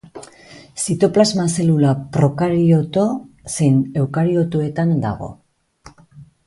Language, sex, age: Basque, female, 40-49